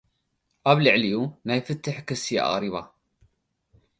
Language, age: Tigrinya, 19-29